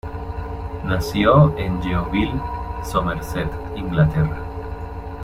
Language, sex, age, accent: Spanish, male, 30-39, Andino-Pacífico: Colombia, Perú, Ecuador, oeste de Bolivia y Venezuela andina